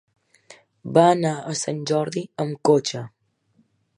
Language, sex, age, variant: Catalan, female, 19-29, Central